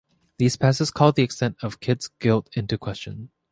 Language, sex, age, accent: English, male, 19-29, Canadian English